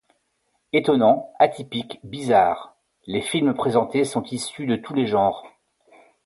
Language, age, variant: French, 60-69, Français de métropole